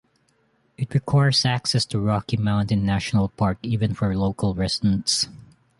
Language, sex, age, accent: English, male, 19-29, Filipino